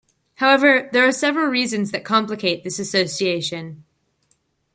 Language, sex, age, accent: English, female, under 19, United States English